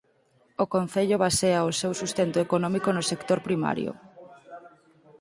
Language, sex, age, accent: Galician, female, 19-29, Normativo (estándar)